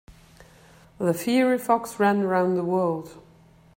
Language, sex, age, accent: English, female, 40-49, England English